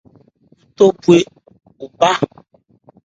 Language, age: Ebrié, 19-29